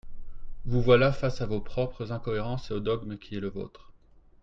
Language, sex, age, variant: French, male, 30-39, Français de métropole